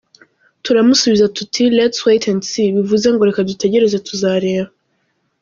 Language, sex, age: Kinyarwanda, female, under 19